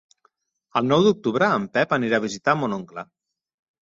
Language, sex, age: Catalan, male, 40-49